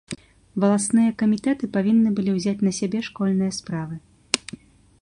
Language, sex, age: Belarusian, female, 19-29